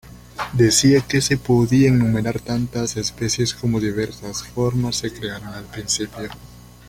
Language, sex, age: Spanish, male, 19-29